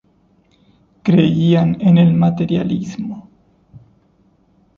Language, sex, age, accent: Spanish, male, 30-39, Rioplatense: Argentina, Uruguay, este de Bolivia, Paraguay